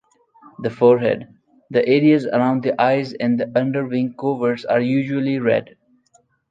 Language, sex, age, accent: English, male, 19-29, India and South Asia (India, Pakistan, Sri Lanka)